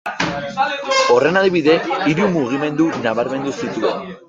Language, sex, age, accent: Basque, male, 19-29, Mendebalekoa (Araba, Bizkaia, Gipuzkoako mendebaleko herri batzuk)